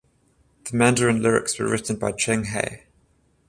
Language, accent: English, United States English; Australian English; England English; New Zealand English; Welsh English